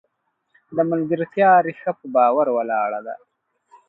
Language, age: Pashto, 30-39